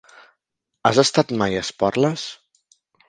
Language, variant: Catalan, Central